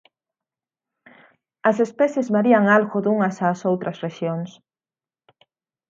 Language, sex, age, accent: Galician, female, 19-29, Atlántico (seseo e gheada); Normativo (estándar)